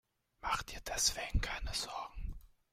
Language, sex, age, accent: German, male, 19-29, Deutschland Deutsch